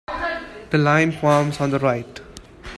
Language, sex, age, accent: English, male, 19-29, India and South Asia (India, Pakistan, Sri Lanka)